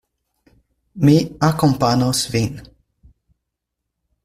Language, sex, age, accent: Esperanto, male, 19-29, Internacia